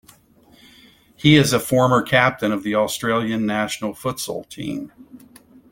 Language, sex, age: English, male, 50-59